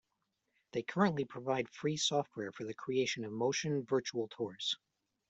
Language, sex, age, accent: English, male, 40-49, United States English